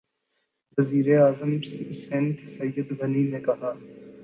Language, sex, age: Urdu, male, 19-29